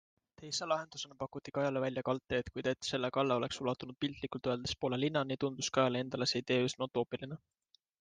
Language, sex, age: Estonian, male, 19-29